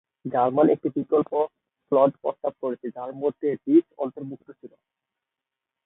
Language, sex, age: Bengali, male, 19-29